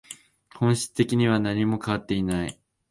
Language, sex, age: Japanese, male, under 19